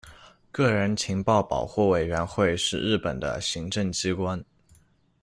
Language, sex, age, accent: Chinese, male, under 19, 出生地：浙江省